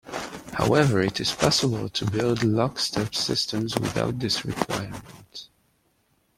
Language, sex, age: English, male, 40-49